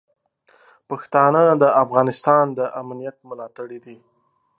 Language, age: Pashto, 19-29